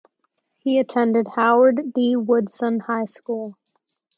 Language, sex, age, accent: English, female, under 19, United States English